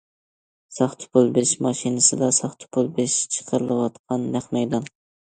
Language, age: Uyghur, 19-29